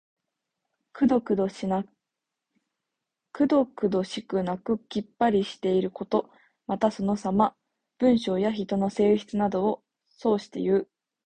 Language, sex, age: Japanese, female, 19-29